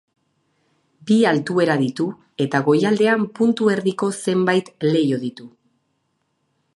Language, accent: Basque, Erdialdekoa edo Nafarra (Gipuzkoa, Nafarroa)